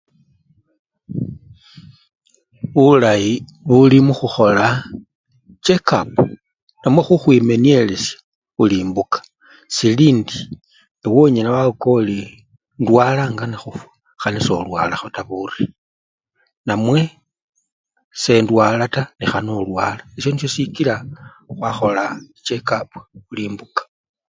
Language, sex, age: Luyia, male, 40-49